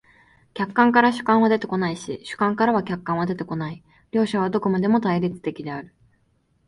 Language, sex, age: Japanese, female, 19-29